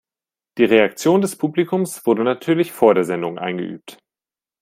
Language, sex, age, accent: German, male, 19-29, Deutschland Deutsch